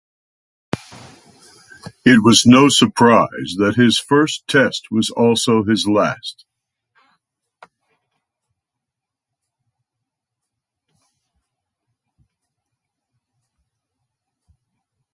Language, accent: English, United States English